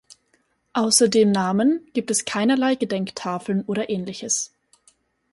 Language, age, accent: German, 19-29, Österreichisches Deutsch